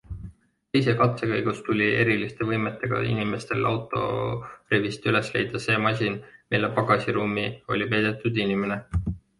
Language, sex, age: Estonian, male, 19-29